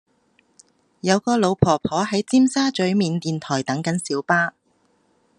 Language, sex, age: Cantonese, female, under 19